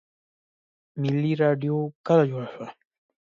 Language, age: Pashto, 19-29